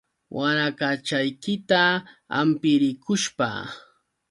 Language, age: Yauyos Quechua, 30-39